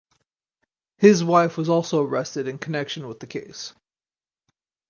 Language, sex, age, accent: English, male, 30-39, United States English